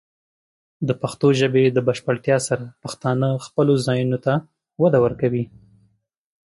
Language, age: Pashto, 19-29